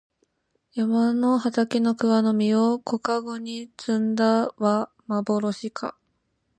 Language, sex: Japanese, female